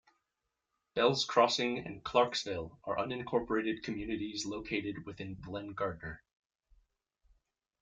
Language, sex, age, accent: English, male, 19-29, United States English